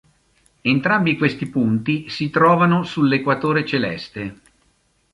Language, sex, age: Italian, male, 50-59